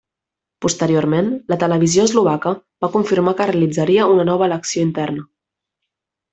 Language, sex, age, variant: Catalan, female, 19-29, Central